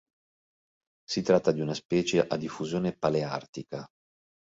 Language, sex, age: Italian, male, 40-49